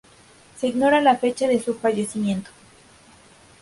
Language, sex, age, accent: Spanish, female, 19-29, México